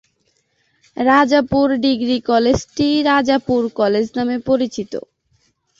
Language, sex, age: Bengali, female, 19-29